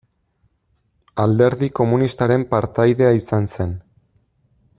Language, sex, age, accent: Basque, male, 30-39, Erdialdekoa edo Nafarra (Gipuzkoa, Nafarroa)